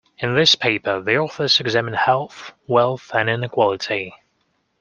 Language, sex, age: English, male, 19-29